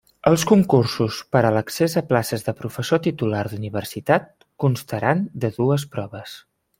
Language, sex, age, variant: Catalan, male, 30-39, Central